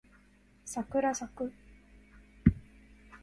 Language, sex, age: Japanese, female, 30-39